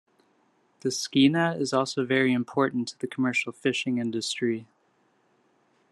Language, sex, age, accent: English, male, 19-29, United States English